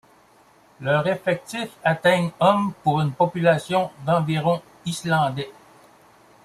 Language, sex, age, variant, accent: French, male, 60-69, Français d'Amérique du Nord, Français du Canada